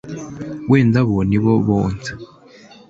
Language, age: Kinyarwanda, 19-29